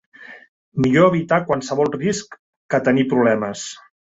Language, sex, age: Catalan, male, 50-59